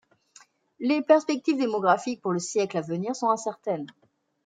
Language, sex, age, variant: French, female, 40-49, Français de métropole